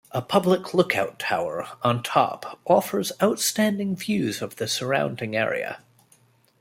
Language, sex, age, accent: English, male, 30-39, United States English